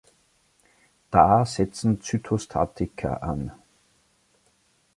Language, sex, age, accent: German, male, 50-59, Österreichisches Deutsch